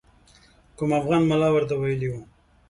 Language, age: Pashto, 19-29